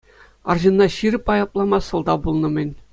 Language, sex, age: Chuvash, male, 40-49